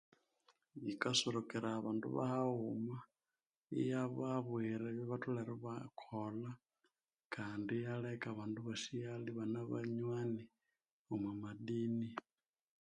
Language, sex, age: Konzo, male, 19-29